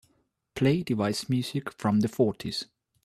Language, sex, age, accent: English, male, 19-29, United States English